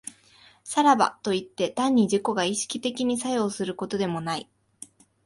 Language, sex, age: Japanese, female, 19-29